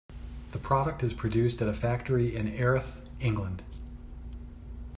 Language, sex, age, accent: English, male, 40-49, United States English